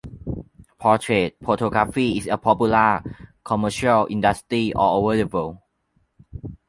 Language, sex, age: English, male, under 19